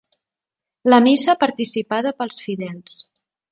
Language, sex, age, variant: Catalan, female, 30-39, Central